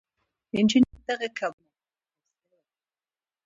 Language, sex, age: Pashto, female, 19-29